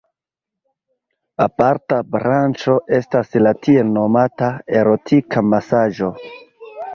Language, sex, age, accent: Esperanto, male, 30-39, Internacia